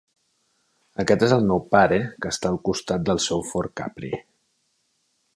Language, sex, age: Catalan, male, 50-59